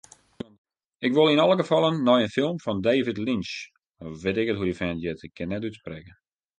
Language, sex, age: Western Frisian, male, 19-29